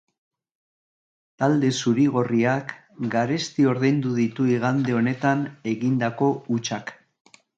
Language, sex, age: Basque, male, 60-69